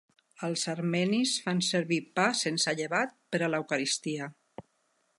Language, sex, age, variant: Catalan, female, 60-69, Central